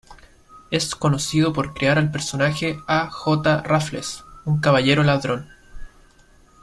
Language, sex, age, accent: Spanish, male, 19-29, Chileno: Chile, Cuyo